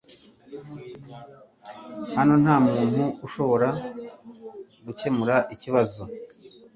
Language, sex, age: Kinyarwanda, male, 40-49